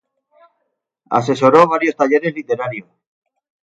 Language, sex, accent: Spanish, male, España: Sur peninsular (Andalucia, Extremadura, Murcia)